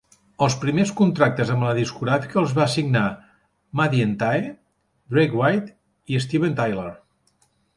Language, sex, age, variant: Catalan, male, 50-59, Central